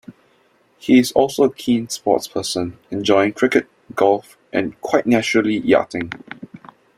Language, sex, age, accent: English, male, 19-29, Singaporean English